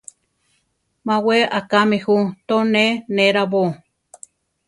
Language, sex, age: Central Tarahumara, female, 50-59